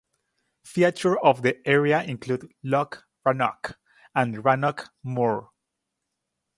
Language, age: English, 19-29